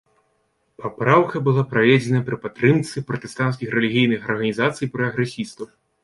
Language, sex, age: Belarusian, male, 19-29